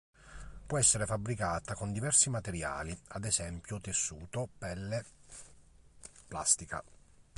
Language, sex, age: Italian, male, 40-49